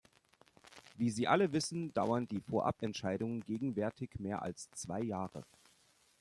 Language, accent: German, Deutschland Deutsch